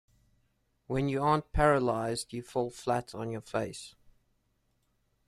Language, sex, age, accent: English, male, 19-29, Southern African (South Africa, Zimbabwe, Namibia)